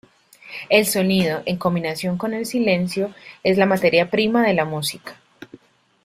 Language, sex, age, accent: Spanish, female, 30-39, Caribe: Cuba, Venezuela, Puerto Rico, República Dominicana, Panamá, Colombia caribeña, México caribeño, Costa del golfo de México